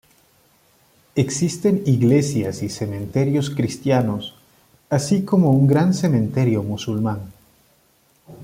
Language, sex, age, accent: Spanish, male, 30-39, Andino-Pacífico: Colombia, Perú, Ecuador, oeste de Bolivia y Venezuela andina